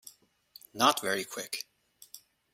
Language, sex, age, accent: English, male, 30-39, United States English